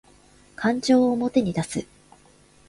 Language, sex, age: Japanese, female, 19-29